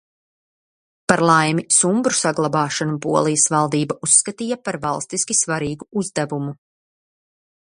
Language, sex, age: Latvian, female, 30-39